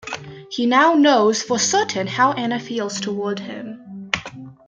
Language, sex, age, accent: English, female, under 19, Canadian English